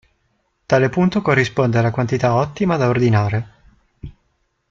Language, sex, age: Italian, male, 19-29